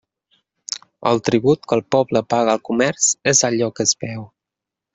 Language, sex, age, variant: Catalan, male, 19-29, Central